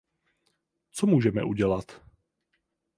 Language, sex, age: Czech, male, 19-29